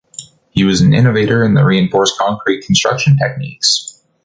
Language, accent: English, United States English